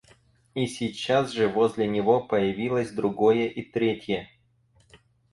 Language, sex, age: Russian, male, 19-29